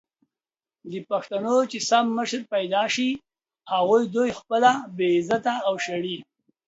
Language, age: Pashto, 50-59